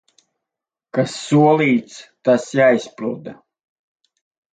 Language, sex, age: Latvian, male, 30-39